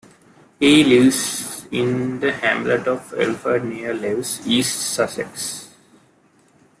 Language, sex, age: English, male, 19-29